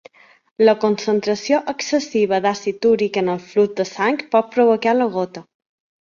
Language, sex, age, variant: Catalan, female, 30-39, Balear